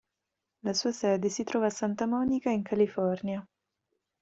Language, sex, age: Italian, female, 19-29